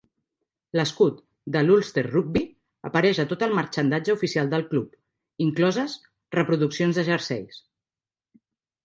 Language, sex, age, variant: Catalan, female, 40-49, Central